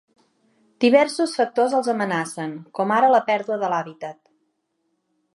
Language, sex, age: Catalan, female, 40-49